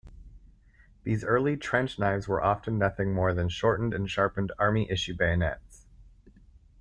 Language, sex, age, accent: English, male, 30-39, Canadian English